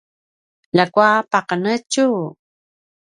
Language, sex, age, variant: Paiwan, female, 50-59, pinayuanan a kinaikacedasan (東排灣語)